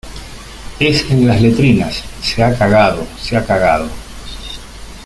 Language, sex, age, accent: Spanish, male, 50-59, Rioplatense: Argentina, Uruguay, este de Bolivia, Paraguay